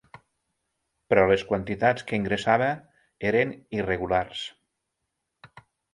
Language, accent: Catalan, Lleidatà